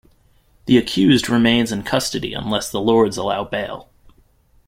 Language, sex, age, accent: English, male, 19-29, United States English